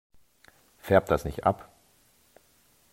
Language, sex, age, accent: German, male, 40-49, Deutschland Deutsch